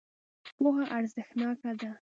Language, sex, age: Pashto, female, 19-29